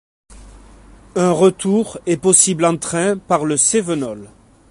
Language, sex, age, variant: French, male, 40-49, Français de métropole